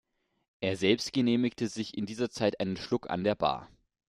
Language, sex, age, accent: German, male, 19-29, Deutschland Deutsch